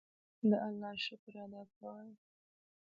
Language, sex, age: Pashto, female, 19-29